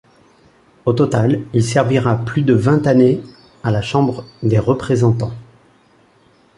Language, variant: French, Français de métropole